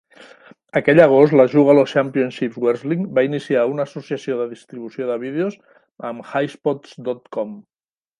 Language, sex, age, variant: Catalan, male, 60-69, Central